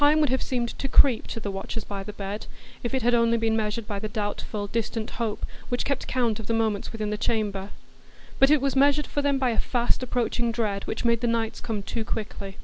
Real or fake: real